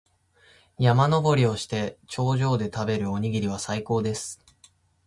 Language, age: Japanese, 19-29